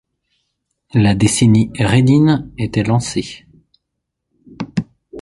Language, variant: French, Français de métropole